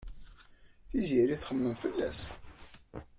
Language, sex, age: Kabyle, male, 19-29